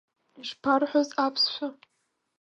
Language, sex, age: Abkhazian, female, under 19